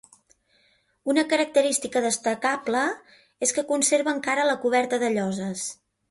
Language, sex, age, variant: Catalan, female, 40-49, Central